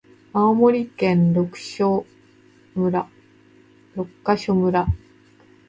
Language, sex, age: Japanese, female, 30-39